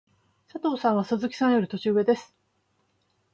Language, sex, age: Japanese, female, 50-59